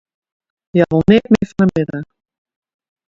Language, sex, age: Western Frisian, female, 30-39